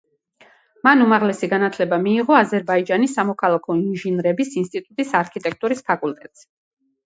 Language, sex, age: Georgian, female, 50-59